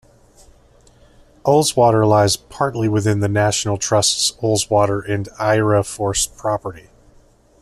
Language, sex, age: English, male, 30-39